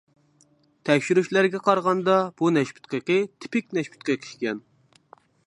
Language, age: Uyghur, 30-39